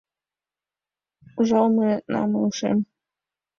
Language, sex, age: Mari, female, 19-29